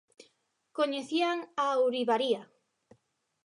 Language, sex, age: Galician, female, 30-39